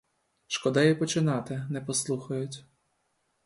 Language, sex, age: Ukrainian, male, 19-29